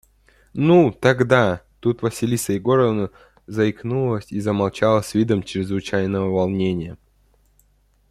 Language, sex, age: Russian, male, under 19